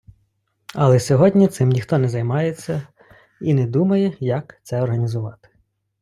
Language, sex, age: Ukrainian, male, 30-39